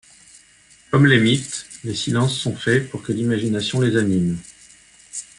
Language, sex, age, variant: French, male, 30-39, Français de métropole